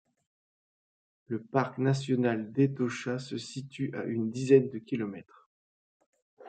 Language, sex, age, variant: French, male, 30-39, Français de métropole